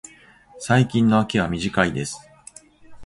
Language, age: Japanese, 40-49